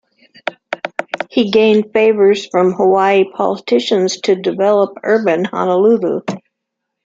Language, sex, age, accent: English, female, 50-59, United States English